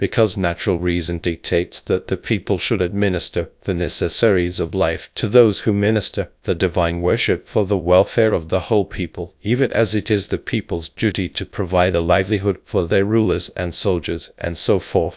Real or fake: fake